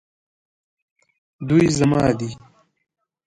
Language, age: Pashto, 19-29